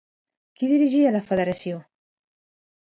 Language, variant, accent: Catalan, Central, central